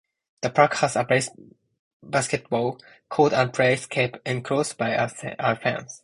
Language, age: English, 19-29